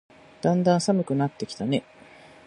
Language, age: Japanese, 60-69